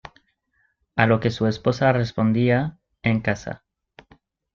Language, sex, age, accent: Spanish, male, 19-29, México